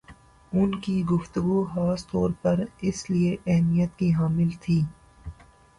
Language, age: Urdu, 19-29